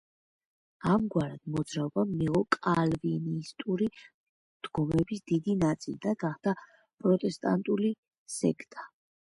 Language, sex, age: Georgian, female, under 19